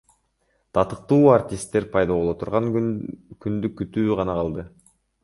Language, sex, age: Kyrgyz, male, under 19